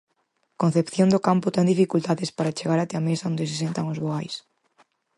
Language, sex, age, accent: Galician, female, 19-29, Central (gheada)